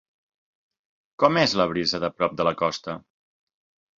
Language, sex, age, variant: Catalan, male, 40-49, Central